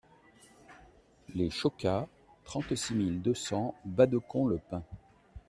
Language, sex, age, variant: French, male, 50-59, Français de métropole